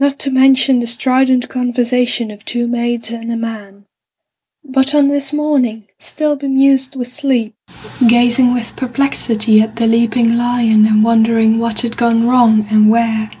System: none